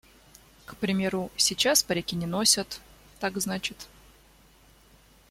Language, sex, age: Russian, female, 19-29